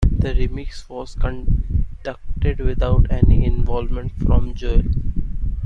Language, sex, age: English, male, 19-29